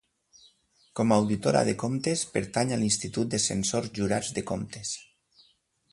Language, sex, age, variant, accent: Catalan, male, 60-69, Valencià central, valencià